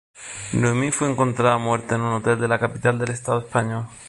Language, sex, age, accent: Spanish, male, 40-49, España: Sur peninsular (Andalucia, Extremadura, Murcia)